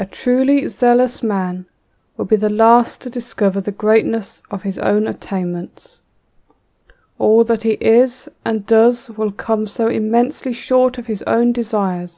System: none